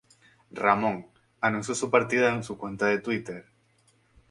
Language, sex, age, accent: Spanish, male, 19-29, España: Islas Canarias